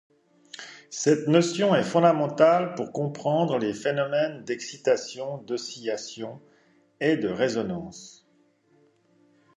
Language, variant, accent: French, Français d'Europe, Français de Suisse